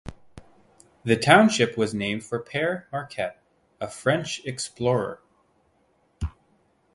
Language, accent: English, Canadian English